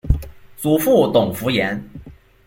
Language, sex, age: Chinese, male, under 19